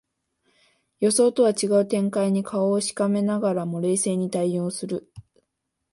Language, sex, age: Japanese, female, 19-29